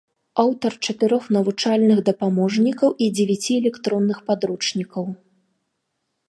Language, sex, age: Belarusian, female, 30-39